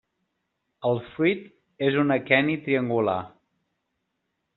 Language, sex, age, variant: Catalan, male, 40-49, Central